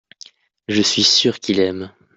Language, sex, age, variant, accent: French, male, 19-29, Français d'Europe, Français de Suisse